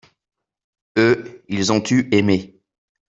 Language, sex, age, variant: French, male, 40-49, Français de métropole